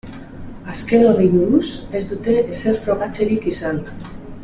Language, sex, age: Basque, female, 50-59